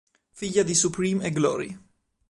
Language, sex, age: Italian, male, 19-29